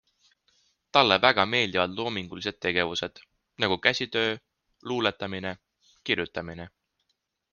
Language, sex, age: Estonian, male, 19-29